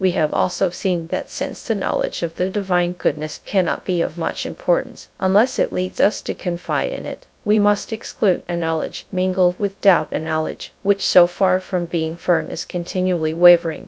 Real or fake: fake